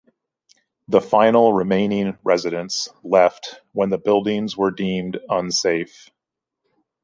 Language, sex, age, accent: English, male, 40-49, United States English